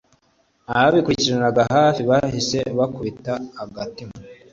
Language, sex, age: Kinyarwanda, male, 30-39